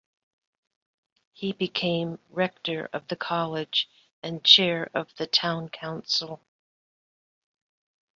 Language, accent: English, United States English